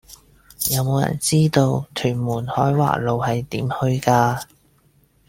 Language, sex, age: Cantonese, male, 19-29